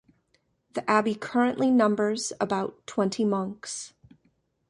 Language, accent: English, United States English